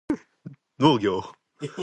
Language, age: Japanese, under 19